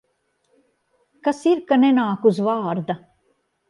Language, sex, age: Latvian, female, 60-69